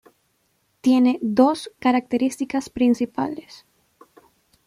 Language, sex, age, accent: Spanish, female, under 19, Andino-Pacífico: Colombia, Perú, Ecuador, oeste de Bolivia y Venezuela andina